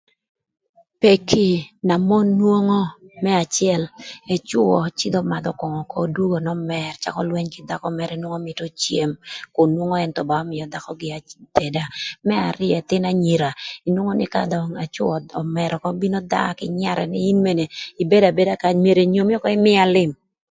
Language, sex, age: Thur, female, 50-59